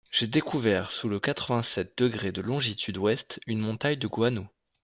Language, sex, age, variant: French, male, 30-39, Français de métropole